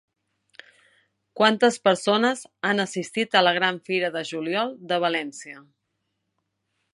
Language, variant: Catalan, Nord-Occidental